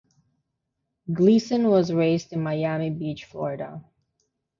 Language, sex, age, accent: English, female, 30-39, Canadian English; Filipino